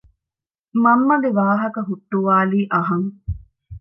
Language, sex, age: Divehi, female, 30-39